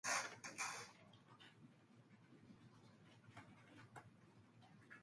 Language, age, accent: Chinese, 19-29, 出生地：北京市